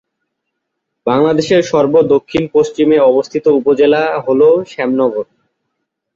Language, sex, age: Bengali, male, 19-29